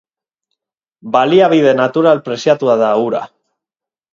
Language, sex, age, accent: Basque, male, 40-49, Mendebalekoa (Araba, Bizkaia, Gipuzkoako mendebaleko herri batzuk)